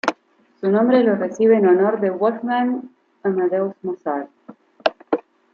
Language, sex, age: Spanish, female, 19-29